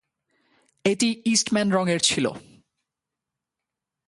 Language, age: Bengali, 19-29